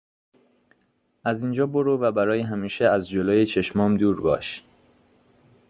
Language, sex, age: Persian, male, 19-29